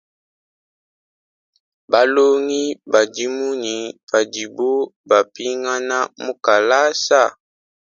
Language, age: Luba-Lulua, 19-29